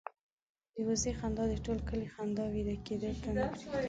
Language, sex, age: Pashto, female, 19-29